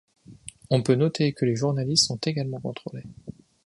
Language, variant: French, Français de métropole